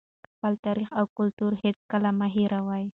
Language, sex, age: Pashto, female, 19-29